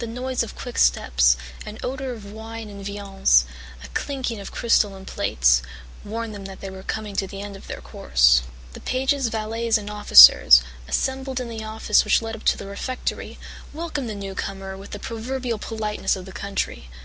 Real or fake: real